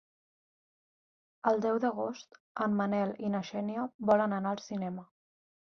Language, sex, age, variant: Catalan, female, 19-29, Central